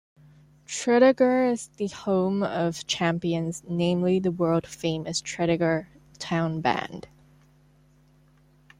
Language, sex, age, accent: English, female, 19-29, Hong Kong English